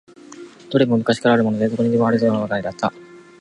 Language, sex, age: Japanese, male, 19-29